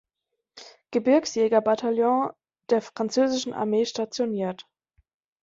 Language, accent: German, Deutschland Deutsch